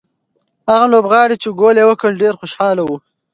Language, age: Pashto, 19-29